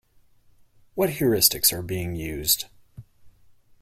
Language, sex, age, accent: English, male, 30-39, Canadian English